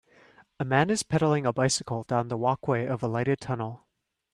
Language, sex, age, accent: English, male, 30-39, United States English